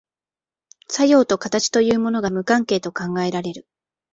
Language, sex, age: Japanese, female, 19-29